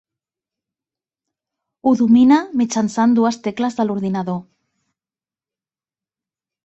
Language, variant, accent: Catalan, Central, Neutre